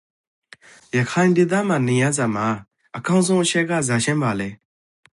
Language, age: Rakhine, 30-39